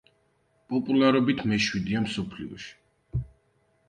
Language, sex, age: Georgian, male, 19-29